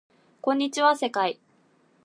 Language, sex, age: Japanese, female, 19-29